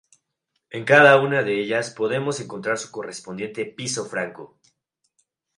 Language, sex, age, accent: Spanish, male, 19-29, México